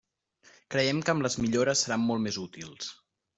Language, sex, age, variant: Catalan, male, 19-29, Central